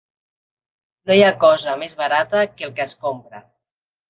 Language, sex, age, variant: Catalan, female, 40-49, Central